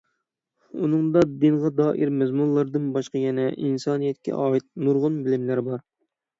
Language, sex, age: Uyghur, male, 19-29